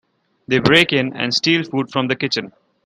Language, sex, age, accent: English, male, 19-29, India and South Asia (India, Pakistan, Sri Lanka)